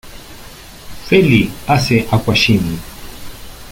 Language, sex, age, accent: Spanish, male, 50-59, Rioplatense: Argentina, Uruguay, este de Bolivia, Paraguay